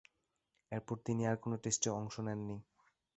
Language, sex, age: Bengali, male, 19-29